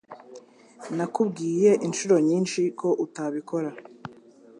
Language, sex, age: Kinyarwanda, male, 19-29